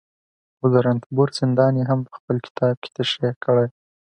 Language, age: Pashto, 19-29